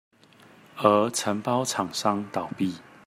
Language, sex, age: Chinese, male, 30-39